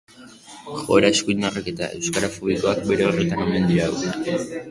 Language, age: Basque, under 19